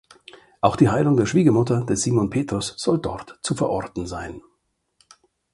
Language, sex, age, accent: German, male, 50-59, Deutschland Deutsch